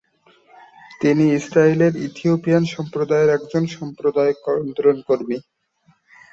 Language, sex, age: Bengali, male, 19-29